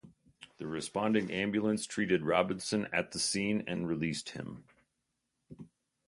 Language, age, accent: English, 50-59, United States English